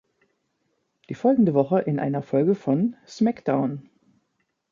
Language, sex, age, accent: German, female, 50-59, Deutschland Deutsch